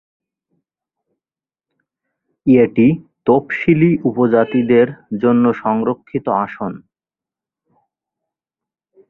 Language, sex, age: Bengali, male, 19-29